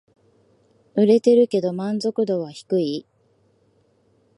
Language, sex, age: Japanese, female, 40-49